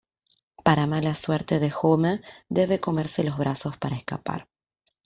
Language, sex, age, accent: Spanish, female, 30-39, Rioplatense: Argentina, Uruguay, este de Bolivia, Paraguay